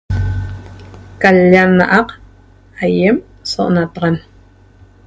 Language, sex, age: Toba, female, 40-49